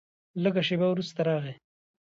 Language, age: Pashto, 19-29